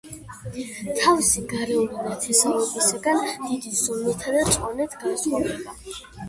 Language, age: Georgian, under 19